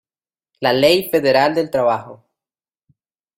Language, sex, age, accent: Spanish, male, 19-29, Caribe: Cuba, Venezuela, Puerto Rico, República Dominicana, Panamá, Colombia caribeña, México caribeño, Costa del golfo de México